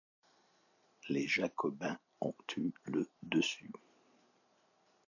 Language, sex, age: French, male, 80-89